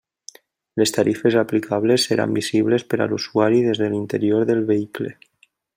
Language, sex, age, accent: Catalan, male, 19-29, valencià